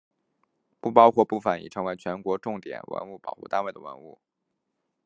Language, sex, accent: Chinese, male, 出生地：河南省